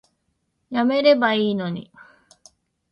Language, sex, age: Japanese, female, 40-49